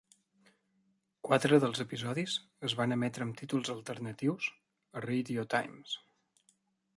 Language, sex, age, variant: Catalan, male, 19-29, Central